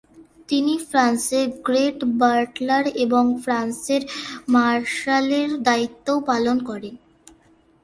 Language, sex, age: Bengali, female, under 19